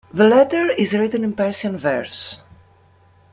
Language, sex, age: English, female, 30-39